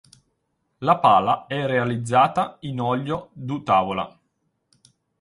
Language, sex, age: Italian, male, 30-39